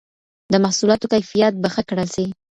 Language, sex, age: Pashto, female, under 19